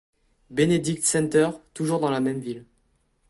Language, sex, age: French, male, 19-29